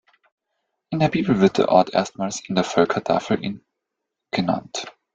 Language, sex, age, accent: German, male, 19-29, Österreichisches Deutsch